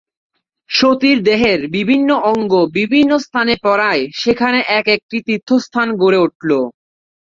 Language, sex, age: Bengali, male, 19-29